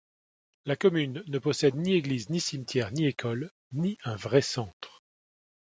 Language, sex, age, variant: French, male, 40-49, Français de métropole